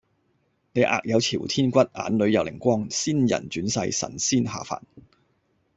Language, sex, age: Cantonese, male, 30-39